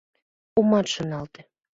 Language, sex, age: Mari, female, under 19